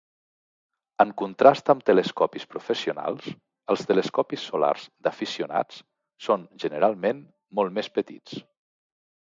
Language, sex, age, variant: Catalan, male, 40-49, Central